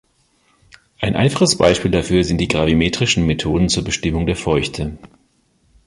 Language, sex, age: German, male, 40-49